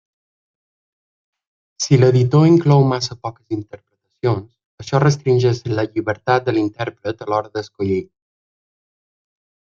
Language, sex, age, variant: Catalan, male, 19-29, Balear